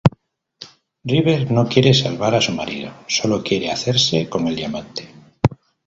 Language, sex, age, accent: Spanish, male, 50-59, España: Norte peninsular (Asturias, Castilla y León, Cantabria, País Vasco, Navarra, Aragón, La Rioja, Guadalajara, Cuenca)